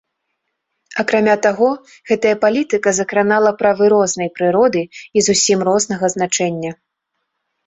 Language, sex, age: Belarusian, female, 19-29